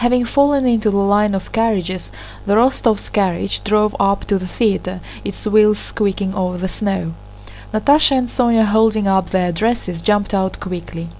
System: none